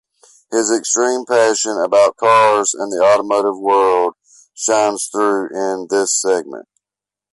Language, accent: English, United States English